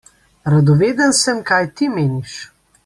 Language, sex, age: Slovenian, female, 50-59